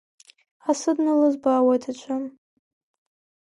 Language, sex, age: Abkhazian, female, under 19